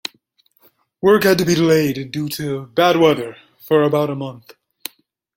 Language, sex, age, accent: English, male, 19-29, United States English